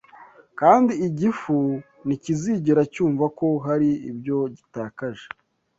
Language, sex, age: Kinyarwanda, male, 19-29